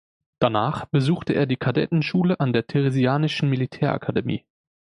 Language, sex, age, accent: German, male, 19-29, Deutschland Deutsch